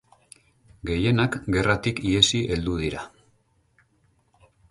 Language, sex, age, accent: Basque, male, 40-49, Mendebalekoa (Araba, Bizkaia, Gipuzkoako mendebaleko herri batzuk)